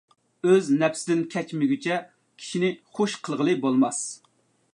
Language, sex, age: Uyghur, male, 30-39